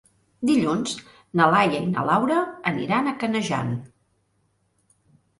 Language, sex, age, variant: Catalan, female, 50-59, Central